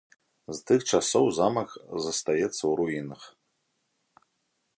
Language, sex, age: Belarusian, male, 30-39